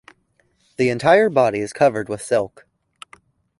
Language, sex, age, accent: English, male, 19-29, United States English